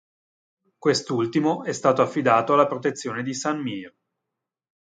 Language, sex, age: Italian, male, 40-49